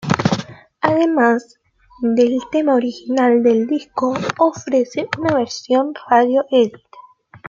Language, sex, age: Spanish, female, 19-29